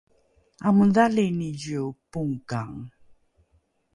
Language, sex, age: Rukai, female, 40-49